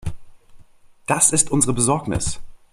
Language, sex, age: German, male, 19-29